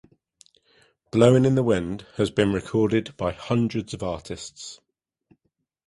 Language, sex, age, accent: English, male, 40-49, England English